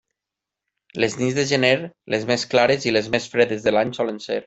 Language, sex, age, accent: Catalan, male, 30-39, valencià